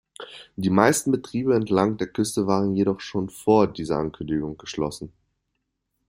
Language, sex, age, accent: German, male, under 19, Deutschland Deutsch